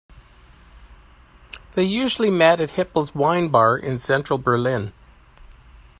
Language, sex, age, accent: English, male, 50-59, Canadian English